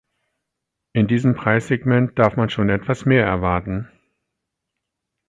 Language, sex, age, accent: German, male, 40-49, Deutschland Deutsch